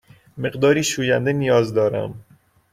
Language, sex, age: Persian, male, 30-39